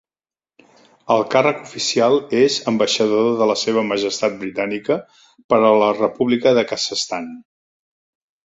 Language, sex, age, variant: Catalan, male, 60-69, Septentrional